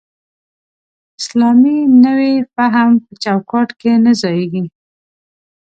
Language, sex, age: Pashto, female, 19-29